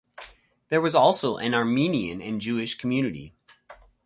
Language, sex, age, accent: English, male, 30-39, United States English